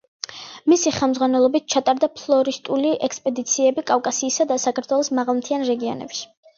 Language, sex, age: Georgian, female, under 19